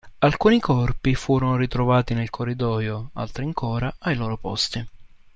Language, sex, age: Italian, male, 19-29